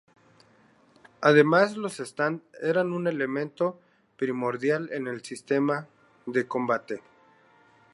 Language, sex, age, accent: Spanish, male, 30-39, México